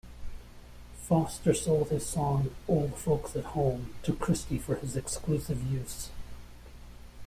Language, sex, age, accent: English, male, 50-59, United States English